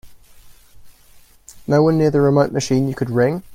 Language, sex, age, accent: English, male, 19-29, England English